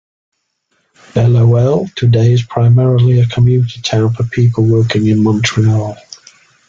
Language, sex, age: English, male, 60-69